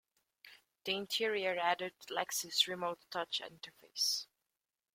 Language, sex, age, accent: English, female, 19-29, Welsh English